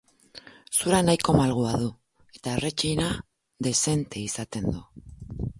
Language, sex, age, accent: Basque, female, 50-59, Mendebalekoa (Araba, Bizkaia, Gipuzkoako mendebaleko herri batzuk)